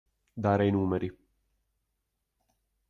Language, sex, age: Italian, male, 30-39